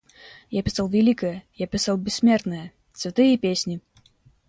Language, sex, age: Russian, male, under 19